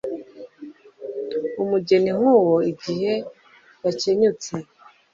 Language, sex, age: Kinyarwanda, female, 30-39